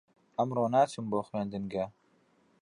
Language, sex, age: Central Kurdish, male, 19-29